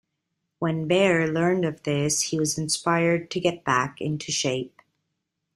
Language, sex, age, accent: English, female, 30-39, United States English